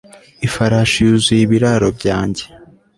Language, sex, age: Kinyarwanda, male, 19-29